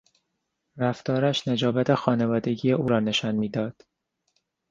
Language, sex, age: Persian, male, 30-39